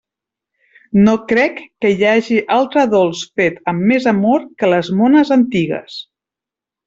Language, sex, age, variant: Catalan, female, 40-49, Central